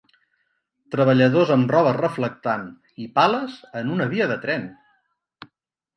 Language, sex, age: Catalan, male, 50-59